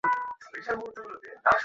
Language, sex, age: Bengali, male, 19-29